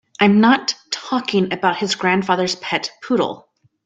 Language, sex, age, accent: English, female, 30-39, United States English